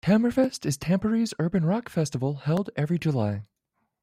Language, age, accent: English, 19-29, United States English